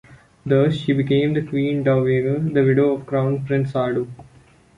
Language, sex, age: English, male, under 19